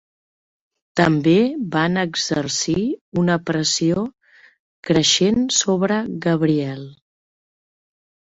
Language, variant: Catalan, Central